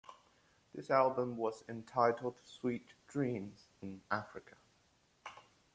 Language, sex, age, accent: English, male, under 19, England English